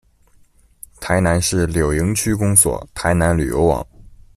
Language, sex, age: Chinese, male, under 19